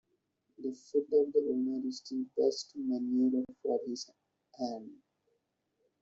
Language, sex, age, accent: English, male, 19-29, India and South Asia (India, Pakistan, Sri Lanka)